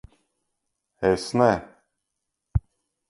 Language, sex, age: Latvian, male, 40-49